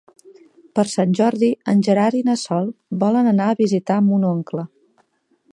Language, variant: Catalan, Central